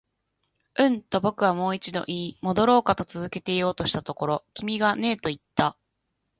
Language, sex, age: Japanese, female, 30-39